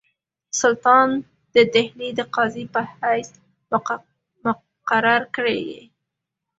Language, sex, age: Pashto, female, under 19